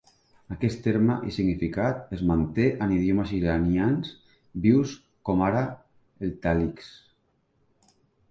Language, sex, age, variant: Catalan, male, 40-49, Central